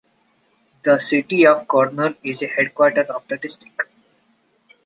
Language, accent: English, India and South Asia (India, Pakistan, Sri Lanka)